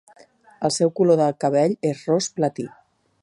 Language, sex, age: Catalan, female, 50-59